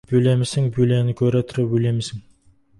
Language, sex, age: Kazakh, male, 19-29